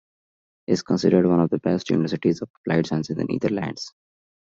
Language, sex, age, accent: English, male, 19-29, India and South Asia (India, Pakistan, Sri Lanka)